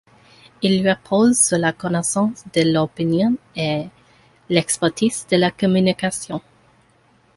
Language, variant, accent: French, Français d'Amérique du Nord, Français des États-Unis